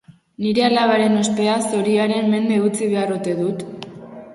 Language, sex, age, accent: Basque, female, under 19, Mendebalekoa (Araba, Bizkaia, Gipuzkoako mendebaleko herri batzuk)